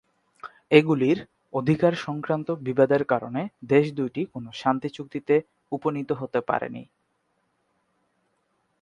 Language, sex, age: Bengali, male, 19-29